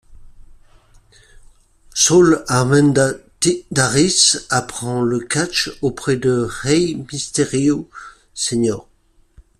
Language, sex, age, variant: French, male, 50-59, Français de métropole